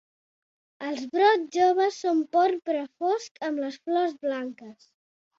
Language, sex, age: Catalan, female, 60-69